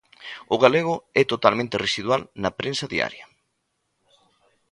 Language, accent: Galician, Normativo (estándar)